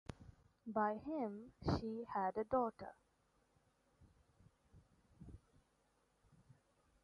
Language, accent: English, United States English; India and South Asia (India, Pakistan, Sri Lanka)